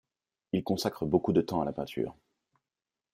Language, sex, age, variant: French, male, 19-29, Français de métropole